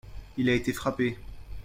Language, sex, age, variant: French, male, 19-29, Français de métropole